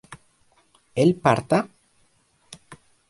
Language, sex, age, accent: Spanish, male, under 19, Andino-Pacífico: Colombia, Perú, Ecuador, oeste de Bolivia y Venezuela andina